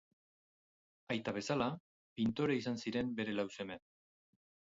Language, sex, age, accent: Basque, male, 40-49, Mendebalekoa (Araba, Bizkaia, Gipuzkoako mendebaleko herri batzuk)